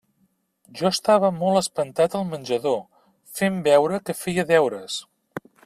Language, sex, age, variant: Catalan, male, 50-59, Central